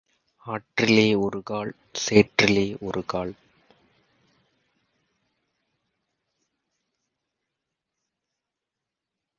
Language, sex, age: Tamil, male, 30-39